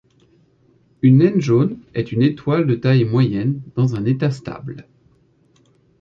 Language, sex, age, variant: French, male, 30-39, Français de métropole